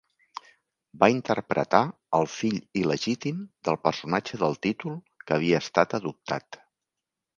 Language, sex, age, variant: Catalan, male, 60-69, Central